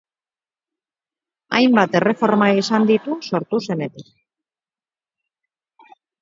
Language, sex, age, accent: Basque, female, 50-59, Mendebalekoa (Araba, Bizkaia, Gipuzkoako mendebaleko herri batzuk)